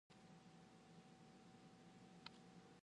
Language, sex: Indonesian, female